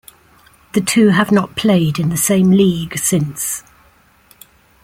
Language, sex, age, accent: English, female, 70-79, England English